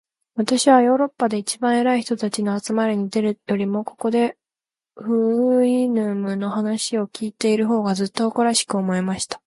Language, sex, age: Japanese, female, 19-29